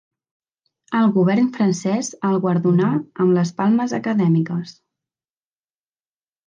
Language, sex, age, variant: Catalan, female, 19-29, Septentrional